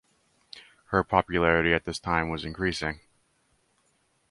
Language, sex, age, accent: English, male, 19-29, United States English